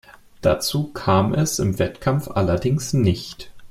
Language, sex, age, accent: German, male, 19-29, Deutschland Deutsch